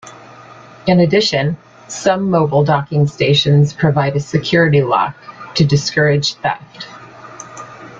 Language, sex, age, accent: English, female, 50-59, United States English